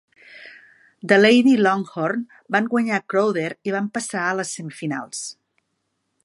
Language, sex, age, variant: Catalan, female, 50-59, Central